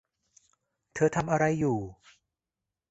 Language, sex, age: Thai, male, 30-39